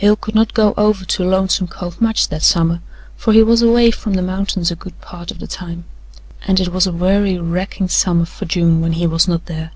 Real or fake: real